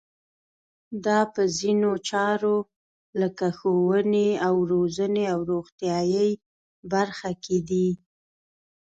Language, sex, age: Pashto, female, 19-29